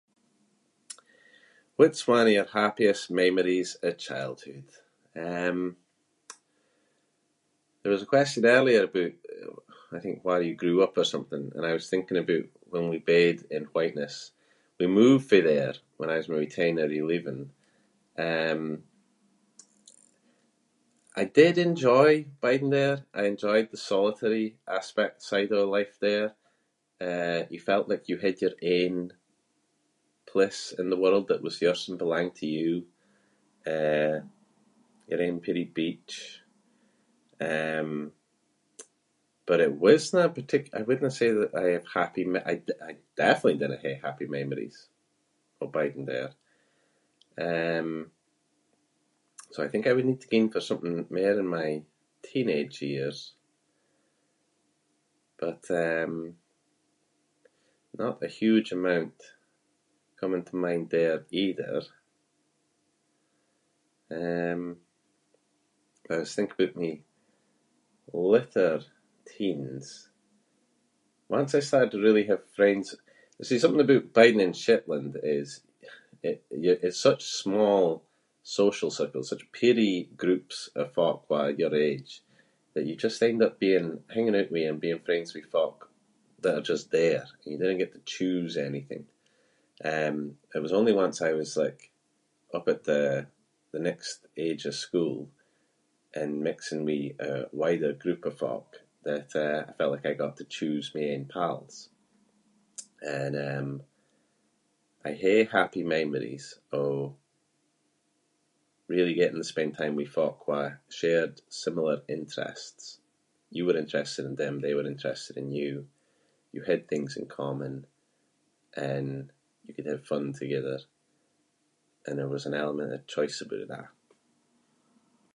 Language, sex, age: Scots, male, 30-39